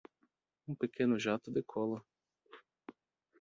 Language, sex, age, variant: Portuguese, male, 30-39, Portuguese (Brasil)